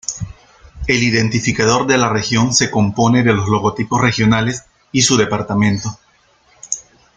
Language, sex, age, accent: Spanish, male, 40-49, Andino-Pacífico: Colombia, Perú, Ecuador, oeste de Bolivia y Venezuela andina